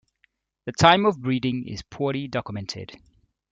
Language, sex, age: English, male, 30-39